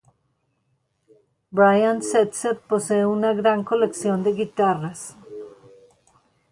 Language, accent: Spanish, Andino-Pacífico: Colombia, Perú, Ecuador, oeste de Bolivia y Venezuela andina